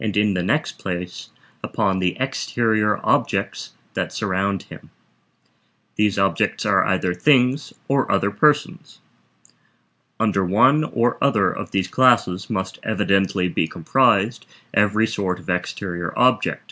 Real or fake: real